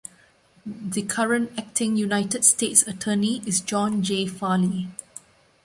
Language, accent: English, Malaysian English